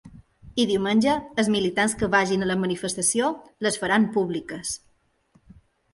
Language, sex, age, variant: Catalan, female, 30-39, Balear